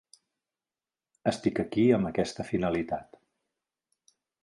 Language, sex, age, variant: Catalan, male, 40-49, Central